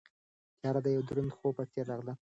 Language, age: Pashto, under 19